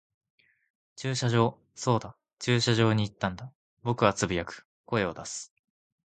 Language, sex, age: Japanese, male, 19-29